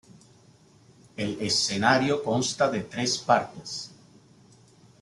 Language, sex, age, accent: Spanish, male, 50-59, Caribe: Cuba, Venezuela, Puerto Rico, República Dominicana, Panamá, Colombia caribeña, México caribeño, Costa del golfo de México